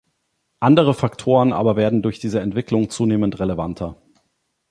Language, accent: German, Deutschland Deutsch